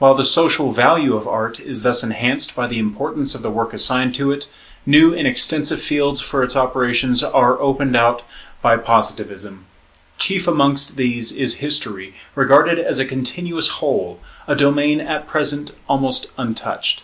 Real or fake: real